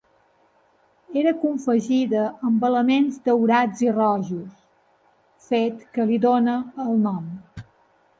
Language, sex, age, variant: Catalan, female, 50-59, Balear